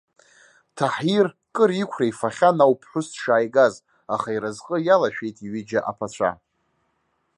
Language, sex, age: Abkhazian, male, 19-29